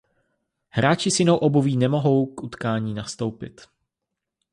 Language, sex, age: Czech, male, 19-29